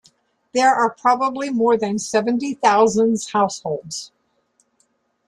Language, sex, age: English, female, 70-79